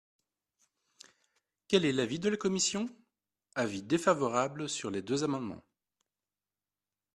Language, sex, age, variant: French, male, 30-39, Français de métropole